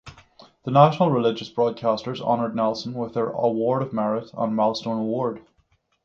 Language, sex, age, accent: English, male, 30-39, Northern Irish